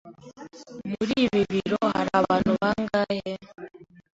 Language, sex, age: Kinyarwanda, female, 19-29